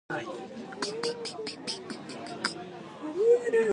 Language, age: English, under 19